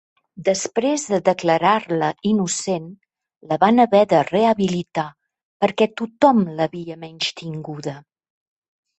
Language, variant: Catalan, Septentrional